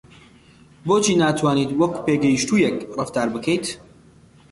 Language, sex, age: Central Kurdish, male, 19-29